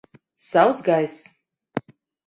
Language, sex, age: Latvian, female, 30-39